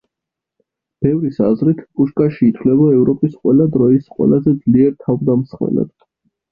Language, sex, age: Georgian, male, 19-29